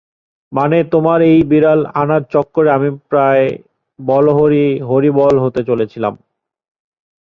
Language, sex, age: Bengali, male, 30-39